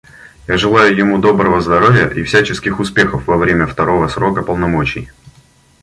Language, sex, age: Russian, male, 30-39